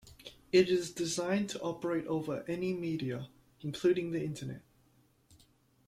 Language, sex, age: English, male, 19-29